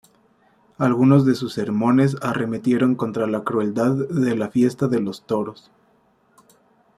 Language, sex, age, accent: Spanish, male, 19-29, México